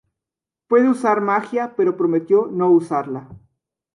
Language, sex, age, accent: Spanish, male, 19-29, México